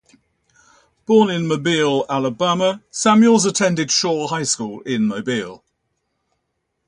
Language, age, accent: English, 70-79, England English